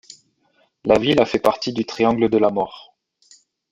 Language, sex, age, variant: French, male, 30-39, Français de métropole